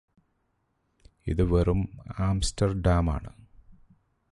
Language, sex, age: Malayalam, male, 40-49